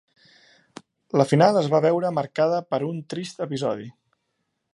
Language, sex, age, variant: Catalan, male, 30-39, Central